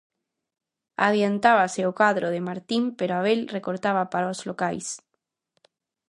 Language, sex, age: Galician, female, 19-29